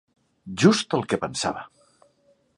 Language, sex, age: Catalan, male, 50-59